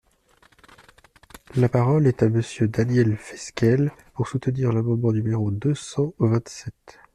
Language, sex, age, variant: French, male, 30-39, Français de métropole